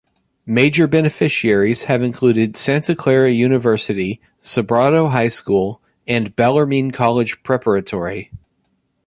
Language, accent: English, United States English